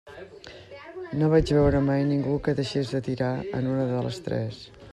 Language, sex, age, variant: Catalan, female, 50-59, Central